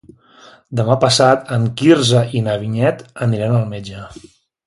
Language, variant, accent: Catalan, Central, central